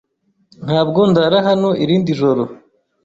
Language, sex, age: Kinyarwanda, male, 30-39